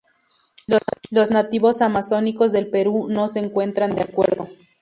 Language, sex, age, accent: Spanish, female, 30-39, México